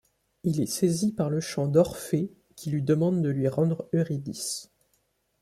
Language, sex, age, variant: French, male, 19-29, Français de métropole